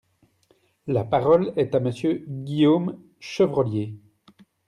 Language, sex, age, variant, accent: French, male, 30-39, Français d'Europe, Français de Belgique